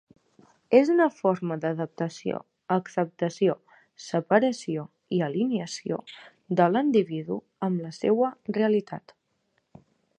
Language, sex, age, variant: Catalan, female, under 19, Central